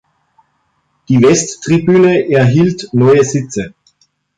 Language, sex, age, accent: German, male, 30-39, Österreichisches Deutsch